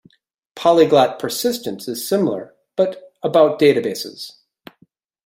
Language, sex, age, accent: English, male, 40-49, United States English